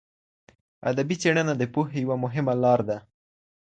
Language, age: Pashto, under 19